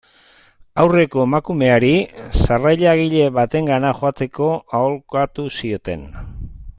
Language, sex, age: Basque, male, 60-69